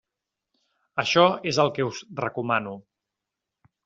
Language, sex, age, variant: Catalan, male, 40-49, Central